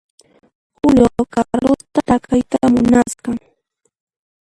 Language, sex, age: Puno Quechua, female, 19-29